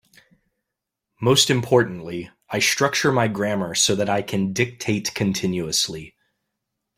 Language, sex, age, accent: English, male, 30-39, United States English